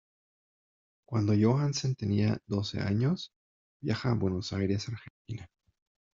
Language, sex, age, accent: Spanish, male, 40-49, México